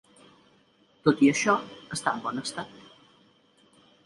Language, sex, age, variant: Catalan, female, 60-69, Central